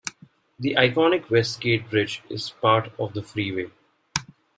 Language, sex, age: English, male, 19-29